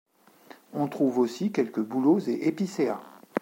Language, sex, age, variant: French, male, 40-49, Français de métropole